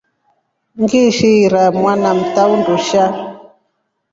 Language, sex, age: Rombo, female, 40-49